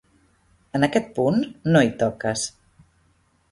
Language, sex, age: Catalan, female, 30-39